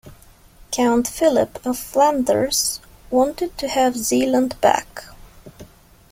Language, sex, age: English, female, 19-29